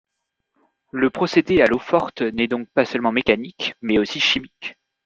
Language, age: French, 19-29